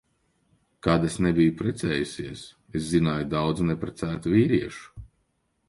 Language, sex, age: Latvian, male, 40-49